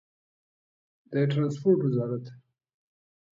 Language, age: Pashto, 19-29